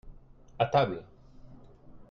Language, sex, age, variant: French, male, 30-39, Français de métropole